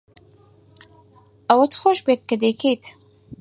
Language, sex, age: Central Kurdish, female, 19-29